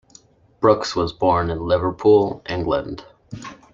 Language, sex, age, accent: English, male, 19-29, Canadian English